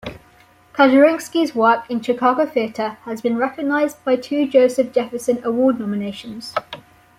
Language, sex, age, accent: English, female, under 19, England English